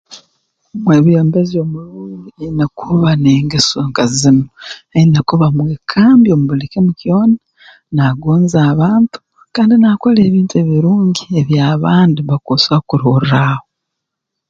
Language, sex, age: Tooro, female, 40-49